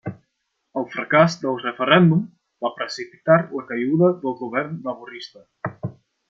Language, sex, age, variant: Catalan, male, 19-29, Central